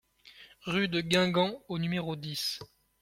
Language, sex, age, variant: French, male, 19-29, Français de métropole